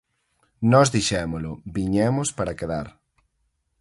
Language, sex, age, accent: Galician, male, 19-29, Oriental (común en zona oriental)